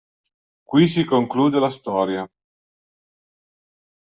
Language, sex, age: Italian, male, 50-59